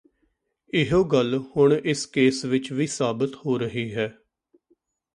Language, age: Punjabi, 40-49